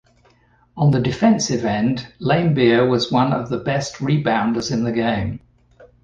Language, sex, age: English, male, 60-69